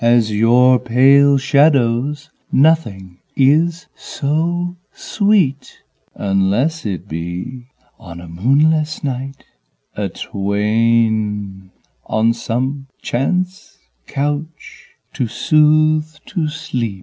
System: none